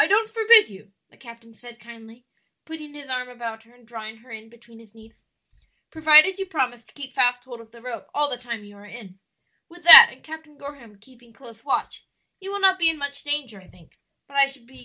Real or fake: real